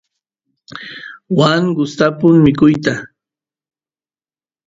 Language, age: Santiago del Estero Quichua, 40-49